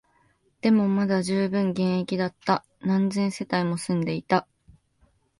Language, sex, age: Japanese, female, 19-29